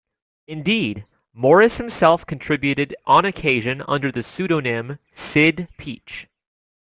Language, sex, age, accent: English, male, 19-29, United States English